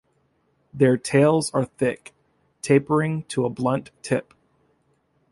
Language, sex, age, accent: English, male, 19-29, United States English